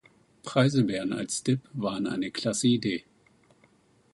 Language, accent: German, Deutschland Deutsch